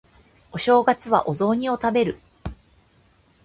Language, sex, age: Japanese, female, 30-39